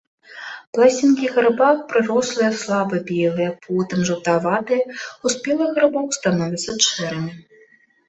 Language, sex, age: Belarusian, female, 19-29